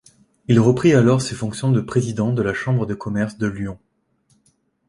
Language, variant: French, Français de métropole